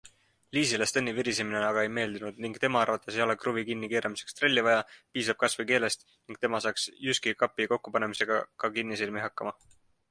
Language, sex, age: Estonian, male, 19-29